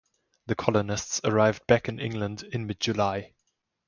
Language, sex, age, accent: English, male, under 19, England English